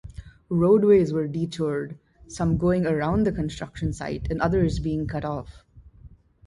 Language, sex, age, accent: English, female, 19-29, India and South Asia (India, Pakistan, Sri Lanka)